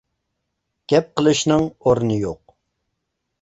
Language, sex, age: Uyghur, male, 19-29